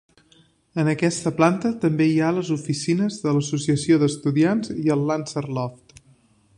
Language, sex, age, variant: Catalan, male, 30-39, Central